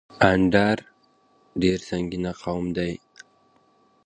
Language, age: Pashto, 19-29